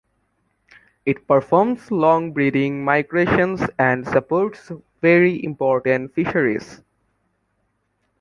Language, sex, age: English, male, 19-29